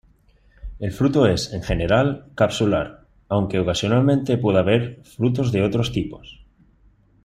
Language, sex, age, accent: Spanish, male, 19-29, España: Norte peninsular (Asturias, Castilla y León, Cantabria, País Vasco, Navarra, Aragón, La Rioja, Guadalajara, Cuenca)